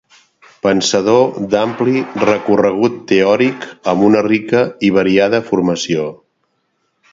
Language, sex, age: Catalan, male, 60-69